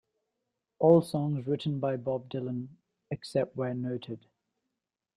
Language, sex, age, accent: English, male, 30-39, Australian English